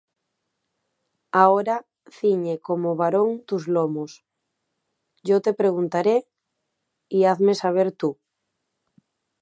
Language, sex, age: Spanish, female, 30-39